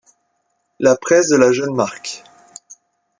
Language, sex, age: French, male, under 19